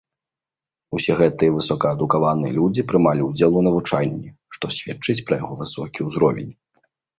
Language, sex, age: Belarusian, male, 19-29